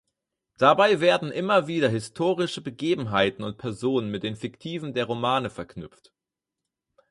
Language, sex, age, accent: German, male, 19-29, Deutschland Deutsch